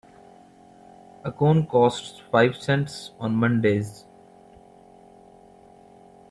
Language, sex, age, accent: English, male, 19-29, India and South Asia (India, Pakistan, Sri Lanka)